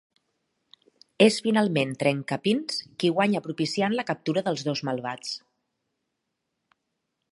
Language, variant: Catalan, Central